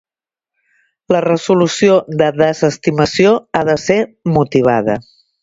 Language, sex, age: Catalan, female, 50-59